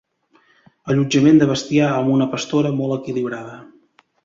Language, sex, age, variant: Catalan, male, 30-39, Central